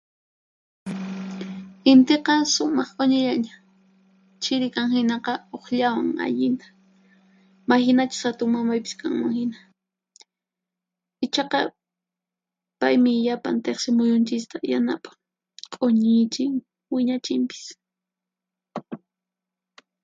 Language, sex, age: Puno Quechua, female, 19-29